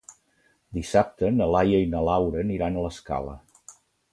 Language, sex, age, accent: Catalan, male, 60-69, Oriental